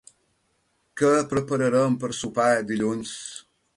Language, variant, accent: Catalan, Balear, balear